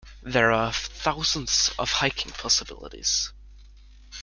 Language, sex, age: English, male, under 19